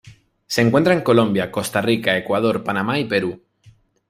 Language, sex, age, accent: Spanish, male, 19-29, España: Islas Canarias